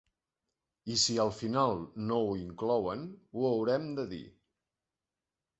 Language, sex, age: Catalan, male, 50-59